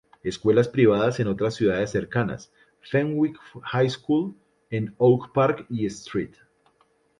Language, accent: Spanish, Andino-Pacífico: Colombia, Perú, Ecuador, oeste de Bolivia y Venezuela andina